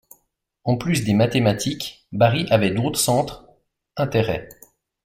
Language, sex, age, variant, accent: French, male, 30-39, Français d'Europe, Français de Suisse